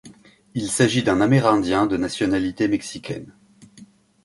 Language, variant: French, Français de métropole